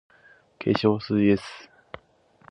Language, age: Japanese, 19-29